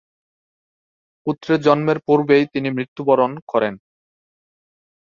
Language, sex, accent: Bengali, male, প্রমিত বাংলা